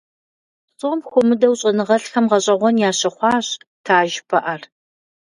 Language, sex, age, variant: Kabardian, female, 40-49, Адыгэбзэ (Къэбэрдей, Кирил, Урысей)